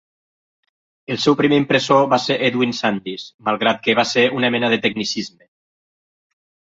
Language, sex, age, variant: Catalan, male, 50-59, Nord-Occidental